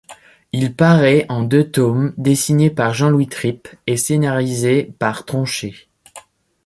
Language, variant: French, Français de métropole